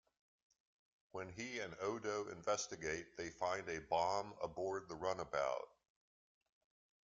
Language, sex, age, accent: English, male, 50-59, United States English